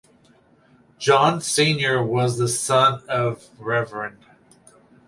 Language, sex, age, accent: English, male, 50-59, United States English